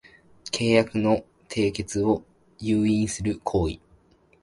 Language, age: Japanese, 19-29